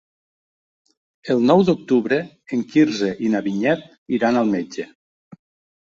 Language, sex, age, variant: Catalan, male, 50-59, Nord-Occidental